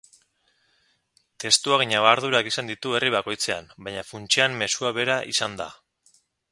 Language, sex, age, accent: Basque, male, 30-39, Mendebalekoa (Araba, Bizkaia, Gipuzkoako mendebaleko herri batzuk)